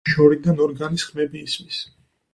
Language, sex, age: Georgian, male, 30-39